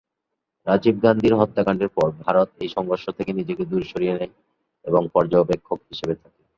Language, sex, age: Bengali, male, 19-29